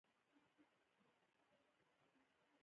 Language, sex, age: Pashto, female, 19-29